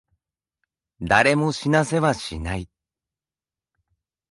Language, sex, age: Japanese, male, 30-39